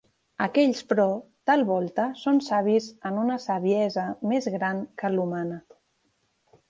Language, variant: Catalan, Central